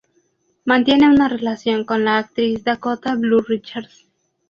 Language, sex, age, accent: Spanish, female, under 19, México